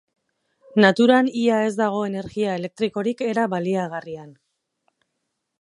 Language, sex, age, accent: Basque, female, 40-49, Erdialdekoa edo Nafarra (Gipuzkoa, Nafarroa)